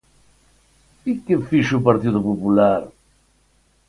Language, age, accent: Galician, 70-79, Atlántico (seseo e gheada)